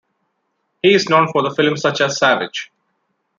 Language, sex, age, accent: English, male, 19-29, India and South Asia (India, Pakistan, Sri Lanka)